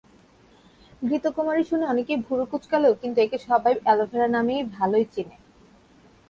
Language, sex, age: Bengali, female, 19-29